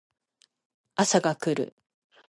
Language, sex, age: Japanese, female, 60-69